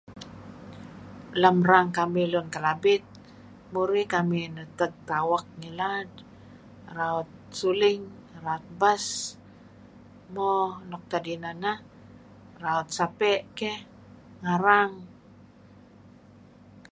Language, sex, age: Kelabit, female, 60-69